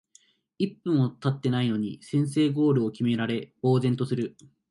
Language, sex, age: Japanese, male, 19-29